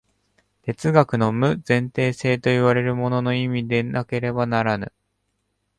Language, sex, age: Japanese, male, under 19